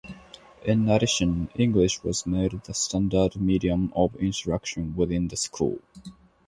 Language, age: English, 19-29